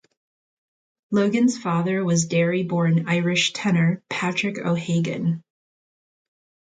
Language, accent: English, United States English